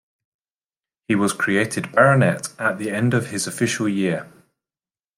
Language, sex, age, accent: English, male, 40-49, England English